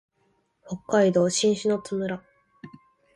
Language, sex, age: Japanese, female, 19-29